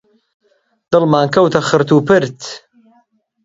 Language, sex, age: Central Kurdish, male, 19-29